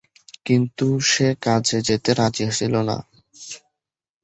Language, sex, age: Bengali, male, 19-29